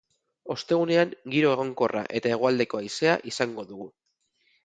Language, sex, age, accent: Basque, male, 40-49, Mendebalekoa (Araba, Bizkaia, Gipuzkoako mendebaleko herri batzuk)